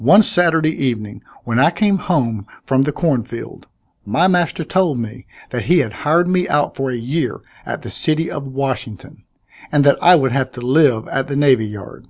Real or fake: real